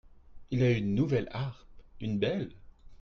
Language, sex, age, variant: French, male, 30-39, Français de métropole